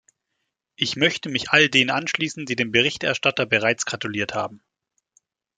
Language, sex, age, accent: German, male, 19-29, Deutschland Deutsch